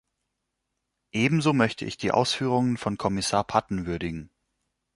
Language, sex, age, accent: German, male, 19-29, Deutschland Deutsch